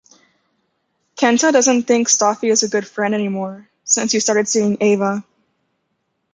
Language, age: English, 19-29